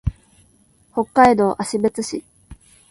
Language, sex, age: Japanese, female, 19-29